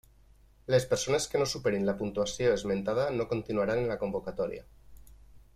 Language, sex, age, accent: Catalan, male, 30-39, valencià